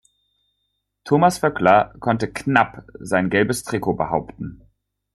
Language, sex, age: German, male, 19-29